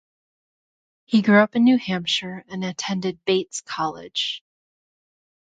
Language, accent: English, United States English